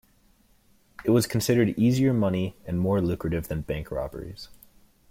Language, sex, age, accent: English, male, 19-29, United States English